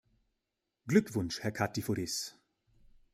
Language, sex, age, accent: German, male, 19-29, Deutschland Deutsch